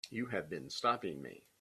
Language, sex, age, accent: English, male, 70-79, United States English